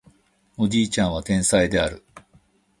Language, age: Japanese, 50-59